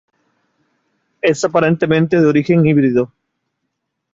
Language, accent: Spanish, España: Sur peninsular (Andalucia, Extremadura, Murcia)